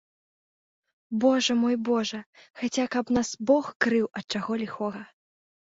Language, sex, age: Belarusian, female, 19-29